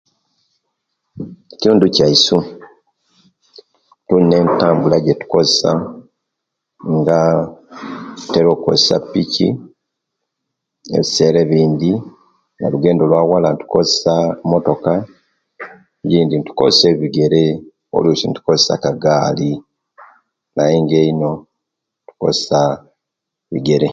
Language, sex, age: Kenyi, male, 40-49